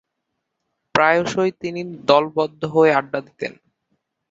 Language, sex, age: Bengali, male, 19-29